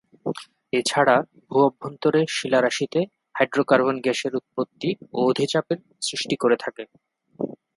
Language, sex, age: Bengali, male, 30-39